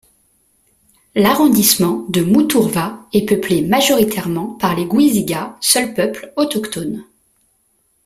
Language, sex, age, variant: French, female, 30-39, Français de métropole